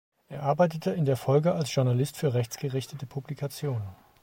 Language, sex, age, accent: German, male, 40-49, Deutschland Deutsch